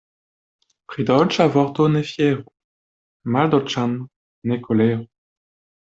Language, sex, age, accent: Esperanto, male, 19-29, Internacia